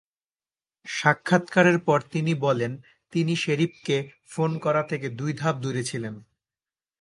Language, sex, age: Bengali, male, 19-29